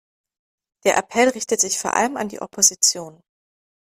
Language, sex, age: German, female, 30-39